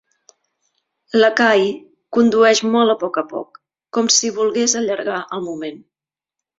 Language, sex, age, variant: Catalan, female, 40-49, Central